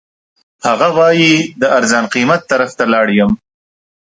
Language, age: Pashto, 30-39